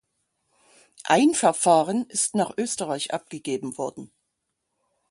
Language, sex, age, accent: German, female, 60-69, Deutschland Deutsch